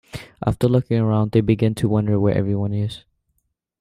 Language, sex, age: English, male, under 19